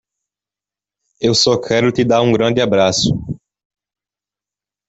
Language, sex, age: Portuguese, male, under 19